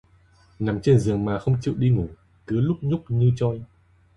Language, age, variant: Vietnamese, 19-29, Hà Nội